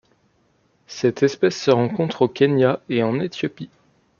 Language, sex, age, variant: French, male, 19-29, Français de métropole